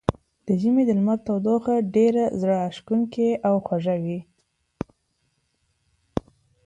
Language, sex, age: Pashto, female, 19-29